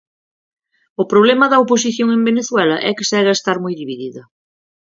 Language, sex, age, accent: Galician, female, 40-49, Oriental (común en zona oriental)